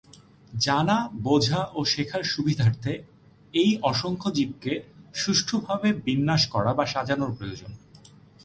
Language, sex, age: Bengali, male, 30-39